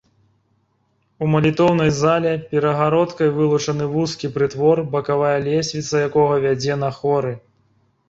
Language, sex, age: Belarusian, male, 30-39